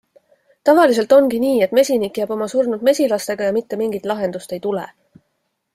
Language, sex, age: Estonian, female, 40-49